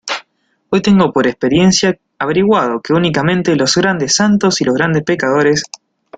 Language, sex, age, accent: Spanish, male, 19-29, Rioplatense: Argentina, Uruguay, este de Bolivia, Paraguay